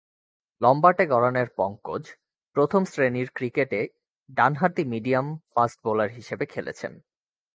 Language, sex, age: Bengali, male, 19-29